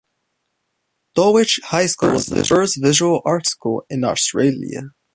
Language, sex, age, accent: English, male, 19-29, United States English